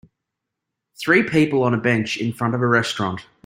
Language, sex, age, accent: English, male, 30-39, Australian English